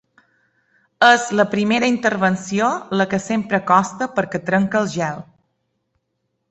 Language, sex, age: Catalan, female, 50-59